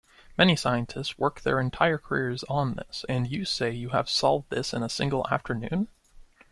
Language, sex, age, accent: English, male, 19-29, Canadian English